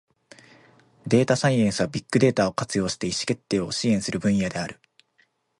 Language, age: Japanese, 19-29